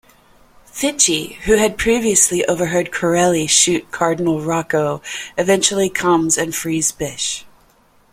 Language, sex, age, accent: English, female, 40-49, United States English